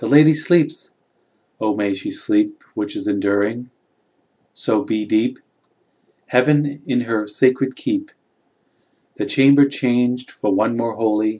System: none